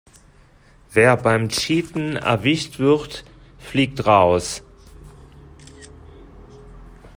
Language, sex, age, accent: German, male, 30-39, Deutschland Deutsch